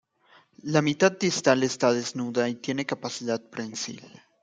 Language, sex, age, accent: Spanish, male, 19-29, México